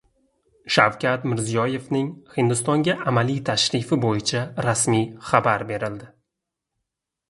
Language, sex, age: Uzbek, male, 19-29